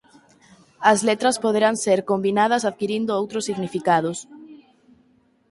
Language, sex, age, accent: Galician, female, 19-29, Central (sen gheada)